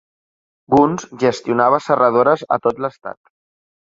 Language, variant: Catalan, Central